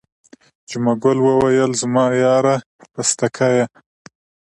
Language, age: Pashto, 30-39